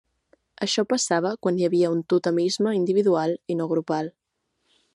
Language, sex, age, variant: Catalan, female, 19-29, Central